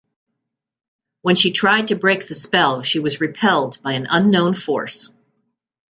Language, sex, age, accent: English, female, 70-79, United States English